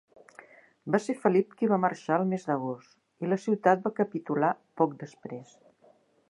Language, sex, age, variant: Catalan, female, 60-69, Central